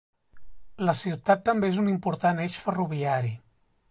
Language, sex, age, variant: Catalan, male, 40-49, Central